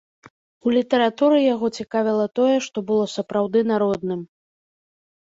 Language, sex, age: Belarusian, female, 19-29